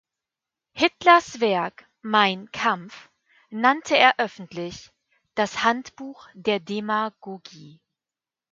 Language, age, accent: German, 19-29, Deutschland Deutsch